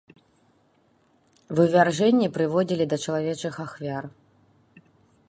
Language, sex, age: Belarusian, female, 30-39